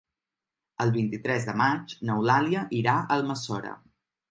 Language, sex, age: Catalan, male, 19-29